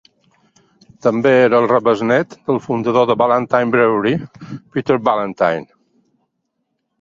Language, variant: Catalan, Balear